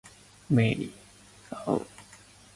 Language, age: English, 19-29